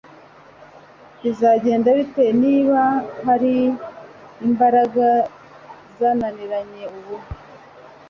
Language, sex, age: Kinyarwanda, female, 40-49